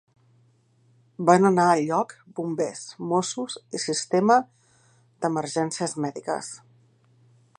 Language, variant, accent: Catalan, Central, central